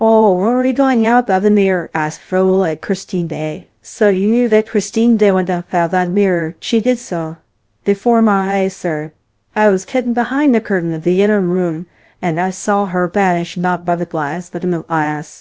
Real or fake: fake